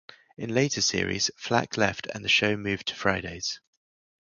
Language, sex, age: English, male, 30-39